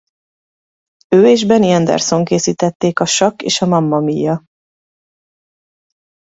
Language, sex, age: Hungarian, female, 30-39